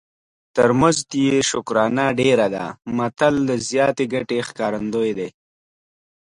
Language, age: Pashto, 30-39